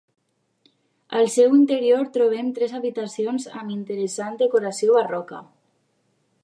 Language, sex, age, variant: Catalan, female, under 19, Alacantí